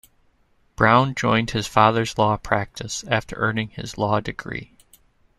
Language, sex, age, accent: English, male, 30-39, United States English